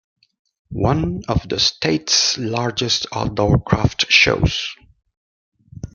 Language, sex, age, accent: English, male, 50-59, United States English